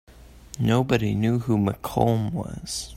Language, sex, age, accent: English, male, under 19, United States English